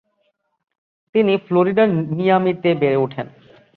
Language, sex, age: Bengali, male, 19-29